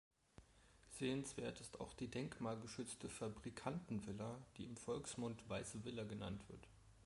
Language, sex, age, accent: German, male, 19-29, Deutschland Deutsch